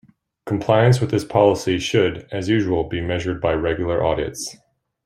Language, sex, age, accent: English, male, 30-39, United States English